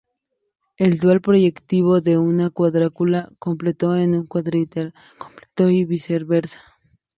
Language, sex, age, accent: Spanish, female, 19-29, México